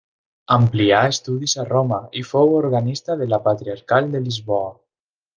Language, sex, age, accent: Catalan, male, 19-29, valencià